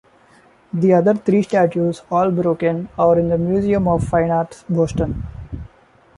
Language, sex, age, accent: English, male, 19-29, India and South Asia (India, Pakistan, Sri Lanka)